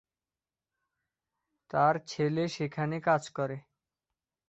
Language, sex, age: Bengali, male, 19-29